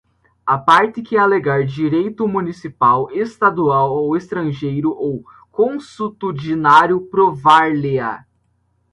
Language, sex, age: Portuguese, male, under 19